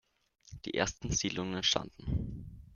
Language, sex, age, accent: German, male, under 19, Österreichisches Deutsch